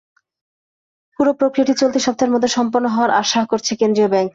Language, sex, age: Bengali, female, 19-29